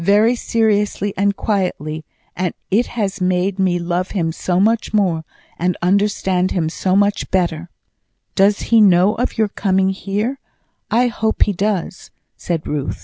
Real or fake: real